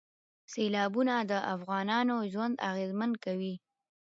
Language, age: Pashto, under 19